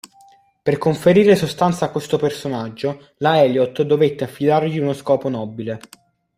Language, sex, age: Italian, male, under 19